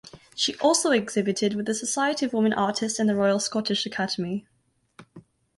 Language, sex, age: English, female, under 19